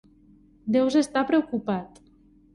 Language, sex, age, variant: Catalan, female, 19-29, Nord-Occidental